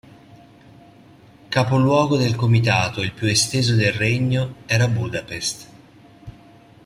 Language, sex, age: Italian, male, 40-49